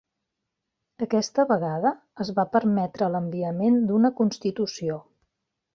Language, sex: Catalan, female